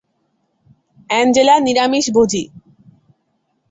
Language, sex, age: Bengali, female, under 19